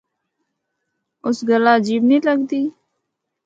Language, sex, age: Northern Hindko, female, 19-29